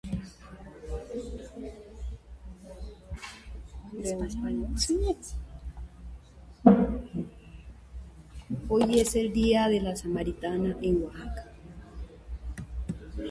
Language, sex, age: Spanish, female, 50-59